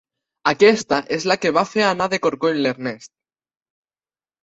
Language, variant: Catalan, Nord-Occidental